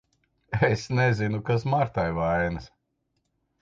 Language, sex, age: Latvian, male, 50-59